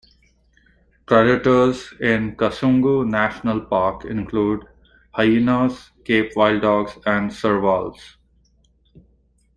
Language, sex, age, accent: English, male, 30-39, India and South Asia (India, Pakistan, Sri Lanka)